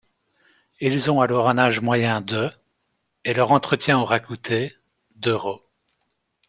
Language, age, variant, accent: French, 30-39, Français d'Europe, Français de Belgique